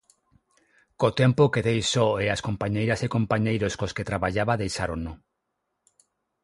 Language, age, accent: Galician, 40-49, Normativo (estándar); Neofalante